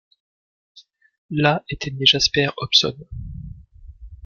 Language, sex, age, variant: French, male, 30-39, Français de métropole